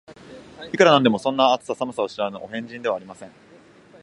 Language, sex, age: Japanese, male, 19-29